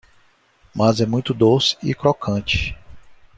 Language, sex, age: Portuguese, male, 40-49